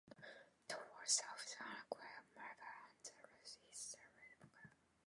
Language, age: English, 19-29